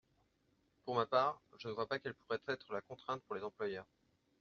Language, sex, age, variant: French, male, 30-39, Français de métropole